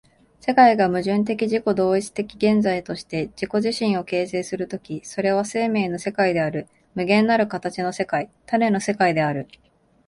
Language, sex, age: Japanese, female, 19-29